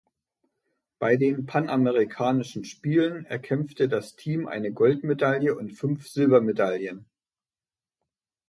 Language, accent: German, Deutschland Deutsch